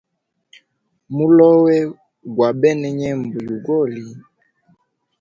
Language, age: Hemba, 19-29